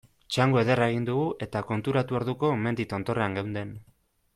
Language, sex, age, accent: Basque, male, 19-29, Erdialdekoa edo Nafarra (Gipuzkoa, Nafarroa)